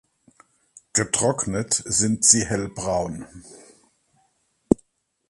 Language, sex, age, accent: German, male, 60-69, Deutschland Deutsch